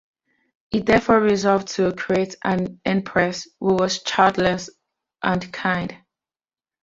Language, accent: English, United States English